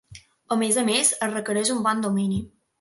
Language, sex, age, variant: Catalan, female, under 19, Balear